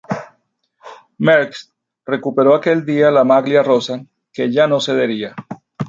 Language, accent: Spanish, Caribe: Cuba, Venezuela, Puerto Rico, República Dominicana, Panamá, Colombia caribeña, México caribeño, Costa del golfo de México